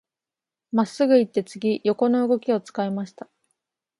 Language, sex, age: Japanese, female, 19-29